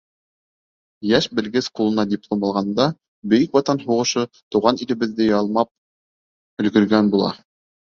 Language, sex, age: Bashkir, male, 19-29